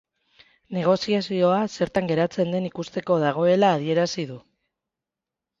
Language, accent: Basque, Mendebalekoa (Araba, Bizkaia, Gipuzkoako mendebaleko herri batzuk)